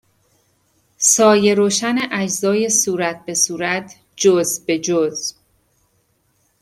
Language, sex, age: Persian, female, 30-39